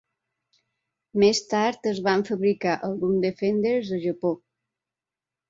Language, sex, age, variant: Catalan, female, 40-49, Balear